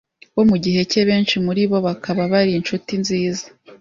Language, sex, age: Kinyarwanda, female, 19-29